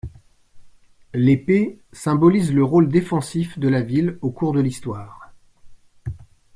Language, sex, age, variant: French, male, 40-49, Français de métropole